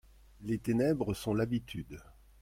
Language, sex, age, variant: French, male, 50-59, Français de métropole